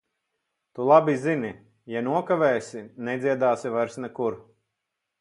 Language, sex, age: Latvian, male, 40-49